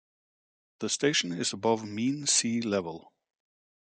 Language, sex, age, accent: English, male, 40-49, United States English